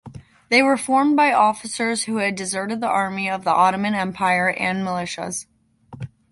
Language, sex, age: English, female, under 19